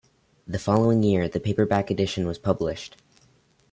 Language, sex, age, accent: English, male, under 19, United States English